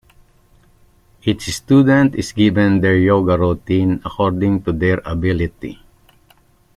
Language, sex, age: English, male, 50-59